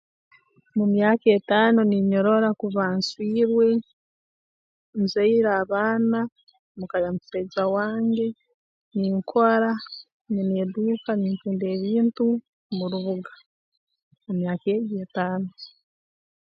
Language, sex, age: Tooro, female, 19-29